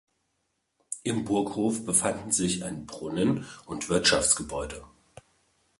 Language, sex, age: German, male, 40-49